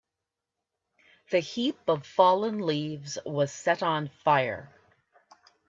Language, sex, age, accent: English, female, 50-59, Canadian English